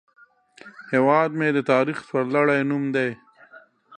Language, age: Pashto, 40-49